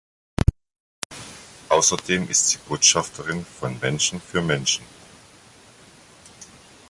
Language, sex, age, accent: German, male, 50-59, Deutschland Deutsch